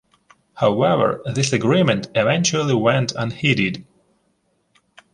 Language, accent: English, United States English